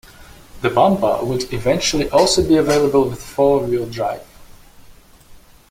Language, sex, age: English, male, 19-29